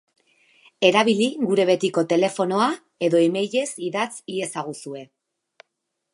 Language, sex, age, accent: Basque, female, 40-49, Erdialdekoa edo Nafarra (Gipuzkoa, Nafarroa)